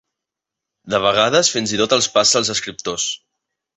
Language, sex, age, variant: Catalan, male, 19-29, Central